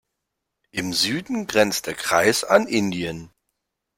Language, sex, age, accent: German, male, 19-29, Deutschland Deutsch